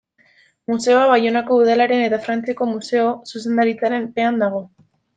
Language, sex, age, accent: Basque, female, 19-29, Mendebalekoa (Araba, Bizkaia, Gipuzkoako mendebaleko herri batzuk)